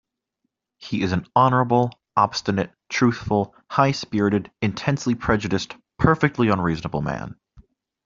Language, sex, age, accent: English, male, 19-29, United States English